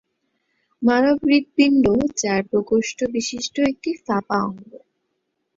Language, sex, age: Bengali, female, 19-29